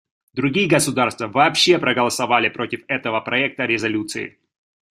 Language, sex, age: Russian, male, 30-39